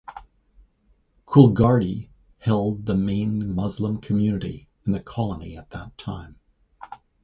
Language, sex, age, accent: English, male, 50-59, Canadian English